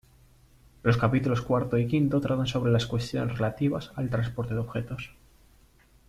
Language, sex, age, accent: Spanish, male, 19-29, España: Centro-Sur peninsular (Madrid, Toledo, Castilla-La Mancha)